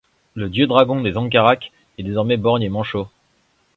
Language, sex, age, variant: French, male, 30-39, Français de métropole